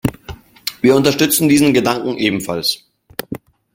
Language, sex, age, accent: German, male, 19-29, Österreichisches Deutsch